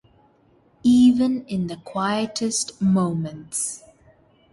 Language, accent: English, India and South Asia (India, Pakistan, Sri Lanka)